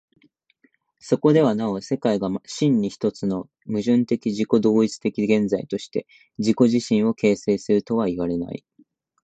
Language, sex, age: Japanese, male, 19-29